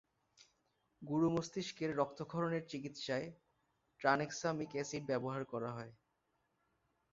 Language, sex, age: Bengali, male, 19-29